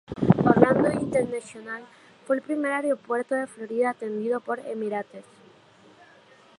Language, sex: Spanish, female